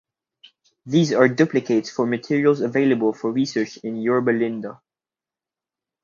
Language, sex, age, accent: English, male, under 19, United States English